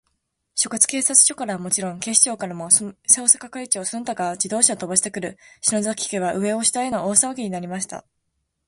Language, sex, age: Japanese, female, under 19